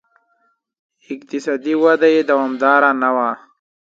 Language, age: Pashto, 19-29